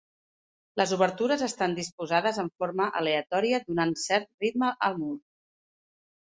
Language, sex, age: Catalan, female, 40-49